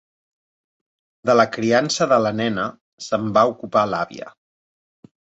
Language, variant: Catalan, Central